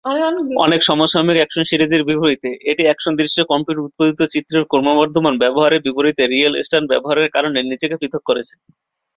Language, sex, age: Bengali, male, 19-29